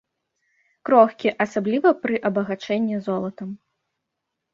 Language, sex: Belarusian, female